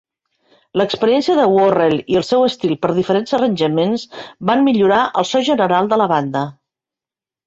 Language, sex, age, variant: Catalan, female, 50-59, Central